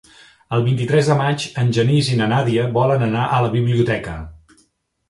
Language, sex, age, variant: Catalan, male, 40-49, Central